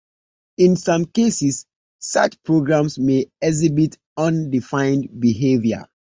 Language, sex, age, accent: English, male, 30-39, United States English